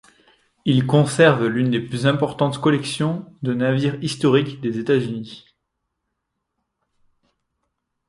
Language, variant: French, Français de métropole